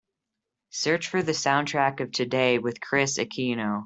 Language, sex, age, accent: English, male, under 19, United States English